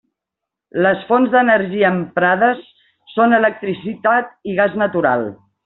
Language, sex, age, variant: Catalan, female, 50-59, Central